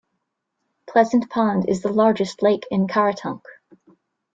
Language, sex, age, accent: English, female, 30-39, United States English